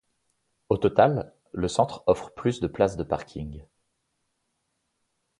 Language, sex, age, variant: French, male, 30-39, Français de métropole